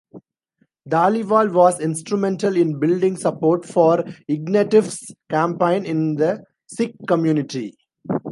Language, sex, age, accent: English, male, 19-29, India and South Asia (India, Pakistan, Sri Lanka)